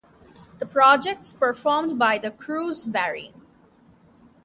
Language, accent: English, India and South Asia (India, Pakistan, Sri Lanka)